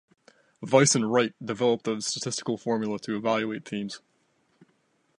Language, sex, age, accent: English, male, 19-29, United States English